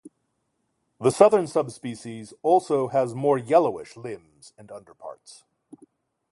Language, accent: English, United States English